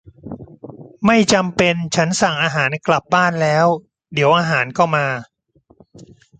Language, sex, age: Thai, male, 40-49